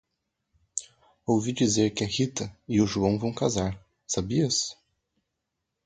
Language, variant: Portuguese, Portuguese (Brasil)